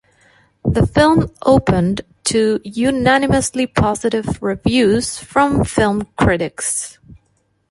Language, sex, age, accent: English, female, 30-39, United States English